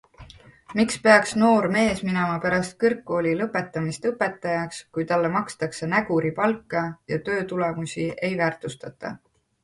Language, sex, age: Estonian, female, 30-39